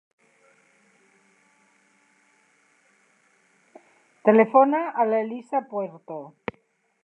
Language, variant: Catalan, Central